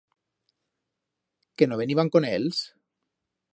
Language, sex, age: Aragonese, male, 40-49